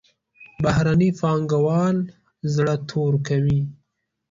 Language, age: Pashto, 19-29